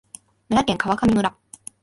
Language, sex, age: Japanese, female, 19-29